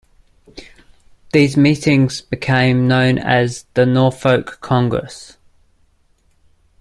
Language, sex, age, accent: English, male, 30-39, Australian English